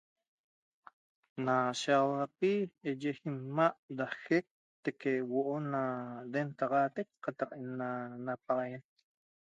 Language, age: Toba, 30-39